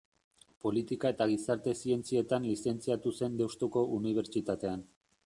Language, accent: Basque, Erdialdekoa edo Nafarra (Gipuzkoa, Nafarroa)